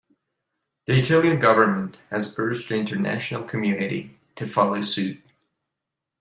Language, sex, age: English, male, 30-39